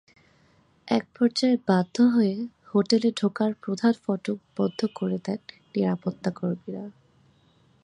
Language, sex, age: Bengali, female, 19-29